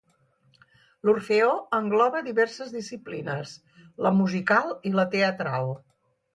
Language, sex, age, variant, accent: Catalan, female, 60-69, Central, central